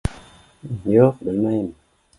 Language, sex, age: Bashkir, male, 50-59